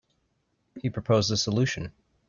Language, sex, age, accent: English, male, 19-29, United States English